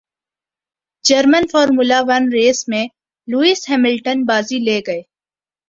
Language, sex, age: Urdu, female, 19-29